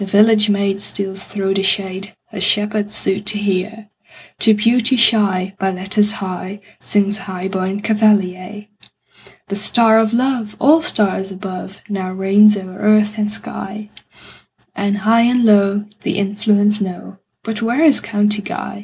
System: none